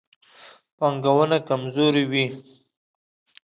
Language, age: Pashto, 30-39